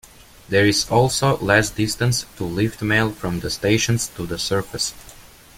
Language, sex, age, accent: English, male, 19-29, United States English